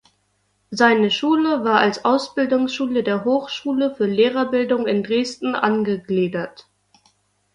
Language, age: German, 19-29